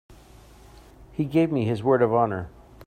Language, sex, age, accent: English, male, 50-59, Canadian English